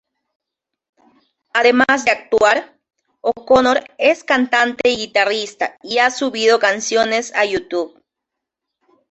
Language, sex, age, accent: Spanish, female, 19-29, Andino-Pacífico: Colombia, Perú, Ecuador, oeste de Bolivia y Venezuela andina